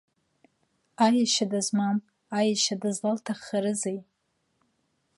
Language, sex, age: Abkhazian, female, 19-29